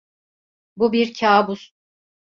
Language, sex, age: Turkish, female, 50-59